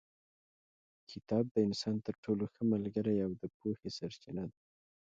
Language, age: Pashto, 19-29